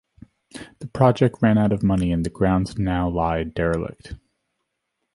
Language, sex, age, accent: English, male, 19-29, United States English